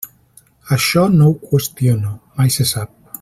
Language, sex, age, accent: Catalan, male, 40-49, valencià